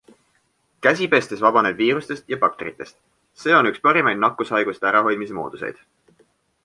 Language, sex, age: Estonian, male, 19-29